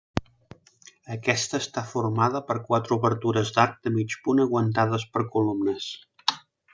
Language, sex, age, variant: Catalan, male, 30-39, Central